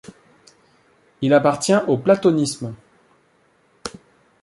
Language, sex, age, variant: French, male, 40-49, Français de métropole